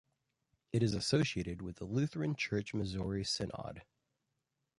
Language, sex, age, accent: English, male, 30-39, United States English